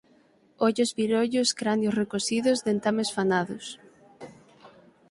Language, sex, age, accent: Galician, female, 19-29, Atlántico (seseo e gheada); Normativo (estándar)